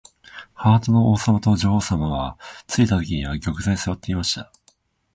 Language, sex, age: Japanese, male, 19-29